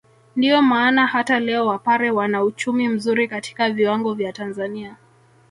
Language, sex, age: Swahili, male, 30-39